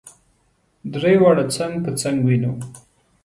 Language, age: Pashto, 19-29